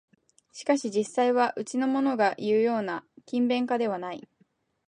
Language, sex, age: Japanese, female, 19-29